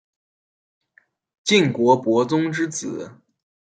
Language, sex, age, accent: Chinese, male, 19-29, 出生地：辽宁省